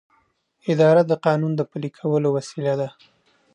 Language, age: Pashto, 30-39